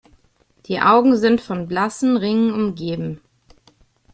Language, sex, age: German, female, 30-39